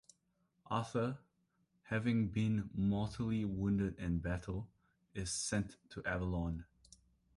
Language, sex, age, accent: English, male, 19-29, Singaporean English